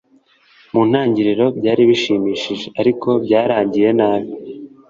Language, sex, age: Kinyarwanda, male, 19-29